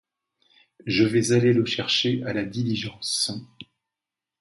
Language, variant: French, Français de métropole